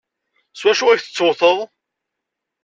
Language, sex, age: Kabyle, male, 40-49